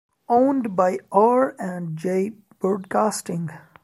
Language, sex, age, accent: English, male, 19-29, India and South Asia (India, Pakistan, Sri Lanka)